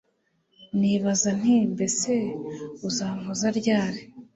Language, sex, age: Kinyarwanda, female, 19-29